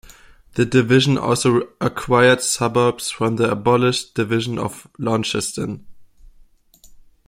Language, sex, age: English, male, 19-29